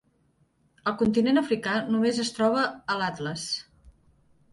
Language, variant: Catalan, Nord-Occidental